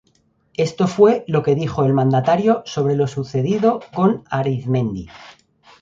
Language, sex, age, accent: Spanish, male, 50-59, España: Centro-Sur peninsular (Madrid, Toledo, Castilla-La Mancha)